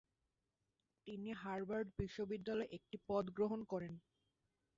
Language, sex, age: Bengali, male, 19-29